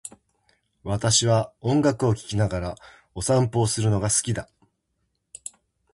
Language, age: Japanese, 50-59